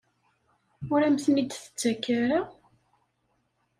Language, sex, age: Kabyle, female, 30-39